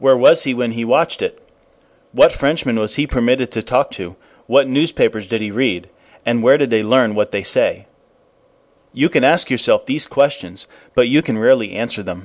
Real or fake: real